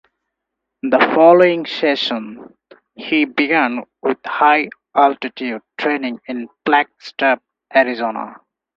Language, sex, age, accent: English, male, 19-29, India and South Asia (India, Pakistan, Sri Lanka)